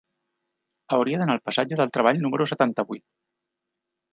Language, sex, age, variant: Catalan, male, 30-39, Central